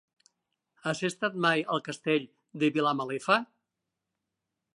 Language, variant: Catalan, Nord-Occidental